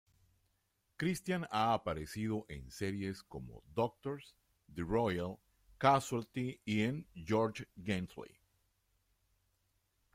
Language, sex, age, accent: Spanish, male, 60-69, Caribe: Cuba, Venezuela, Puerto Rico, República Dominicana, Panamá, Colombia caribeña, México caribeño, Costa del golfo de México